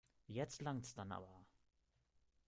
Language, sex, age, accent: German, male, 19-29, Deutschland Deutsch